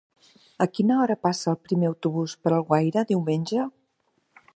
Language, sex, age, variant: Catalan, female, 50-59, Central